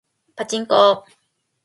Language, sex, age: Japanese, female, under 19